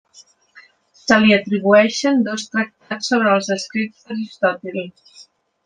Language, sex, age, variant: Catalan, female, 60-69, Central